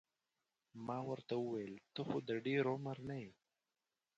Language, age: Pashto, 19-29